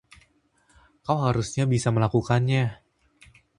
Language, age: Indonesian, 19-29